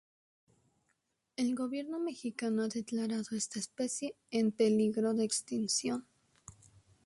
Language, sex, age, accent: Spanish, female, 19-29, México